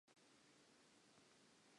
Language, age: Southern Sotho, 19-29